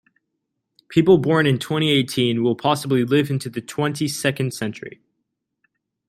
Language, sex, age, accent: English, male, 19-29, United States English